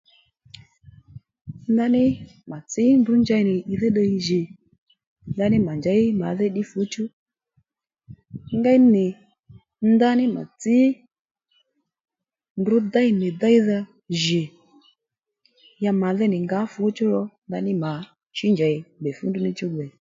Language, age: Lendu, 19-29